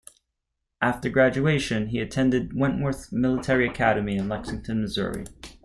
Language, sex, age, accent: English, male, 19-29, United States English